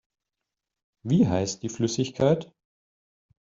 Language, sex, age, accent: German, male, 40-49, Deutschland Deutsch